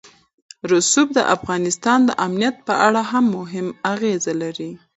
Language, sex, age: Pashto, female, 19-29